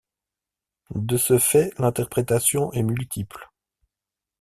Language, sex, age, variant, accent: French, male, 40-49, Français d'Europe, Français de Suisse